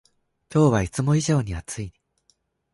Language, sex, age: Japanese, male, under 19